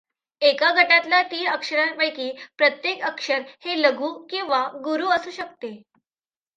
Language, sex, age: Marathi, female, under 19